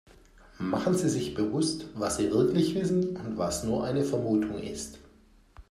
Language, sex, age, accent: German, male, 50-59, Deutschland Deutsch